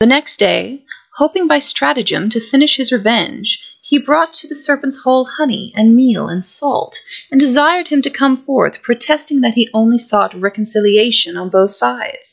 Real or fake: real